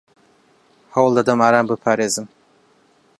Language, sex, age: Central Kurdish, male, 19-29